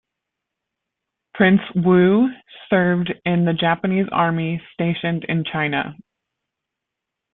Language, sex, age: English, female, 30-39